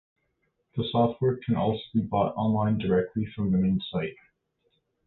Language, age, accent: English, 19-29, Canadian English